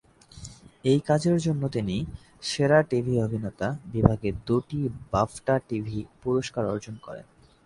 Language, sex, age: Bengali, male, 19-29